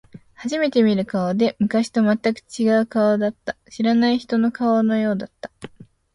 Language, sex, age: Japanese, female, under 19